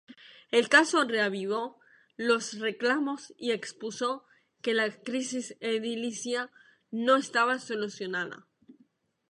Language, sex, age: Spanish, female, 19-29